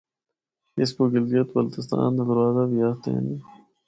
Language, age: Northern Hindko, 30-39